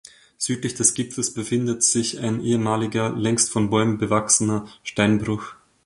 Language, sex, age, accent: German, male, 19-29, Österreichisches Deutsch